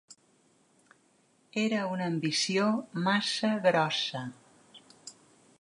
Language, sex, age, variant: Catalan, female, 60-69, Central